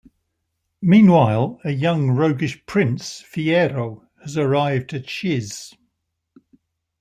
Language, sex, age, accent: English, male, 60-69, England English